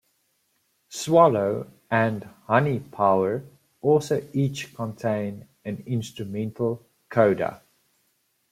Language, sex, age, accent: English, male, 19-29, Southern African (South Africa, Zimbabwe, Namibia)